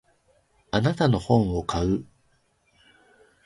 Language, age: Japanese, 30-39